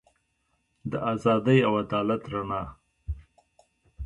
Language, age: Pashto, 60-69